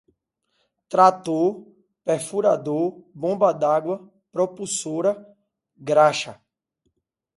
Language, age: Portuguese, 40-49